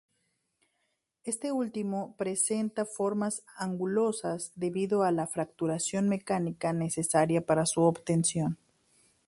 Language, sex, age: Spanish, female, 30-39